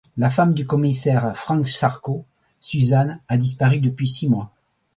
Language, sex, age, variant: French, male, 60-69, Français de métropole